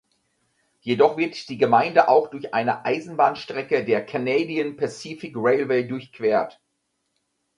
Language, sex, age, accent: German, male, 50-59, Deutschland Deutsch